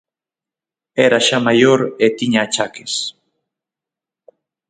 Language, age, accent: Galician, 30-39, Oriental (común en zona oriental); Normativo (estándar)